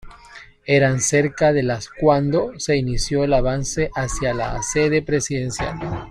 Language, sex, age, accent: Spanish, male, 30-39, Andino-Pacífico: Colombia, Perú, Ecuador, oeste de Bolivia y Venezuela andina